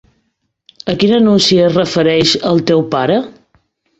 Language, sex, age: Catalan, female, 40-49